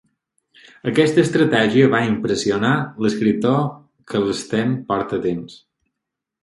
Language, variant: Catalan, Balear